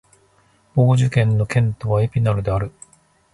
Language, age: Japanese, 50-59